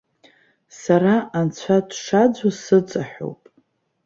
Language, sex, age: Abkhazian, female, 40-49